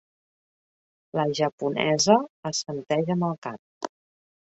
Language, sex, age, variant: Catalan, female, 40-49, Central